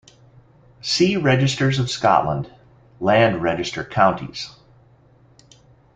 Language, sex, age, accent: English, male, 50-59, United States English